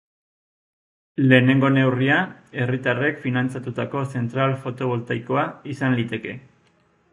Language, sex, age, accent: Basque, male, 50-59, Erdialdekoa edo Nafarra (Gipuzkoa, Nafarroa)